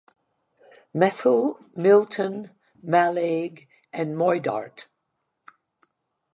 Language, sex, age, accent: English, female, 70-79, United States English